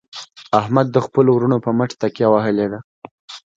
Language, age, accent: Pashto, 19-29, معیاري پښتو